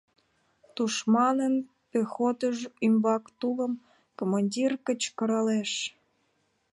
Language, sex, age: Mari, female, 19-29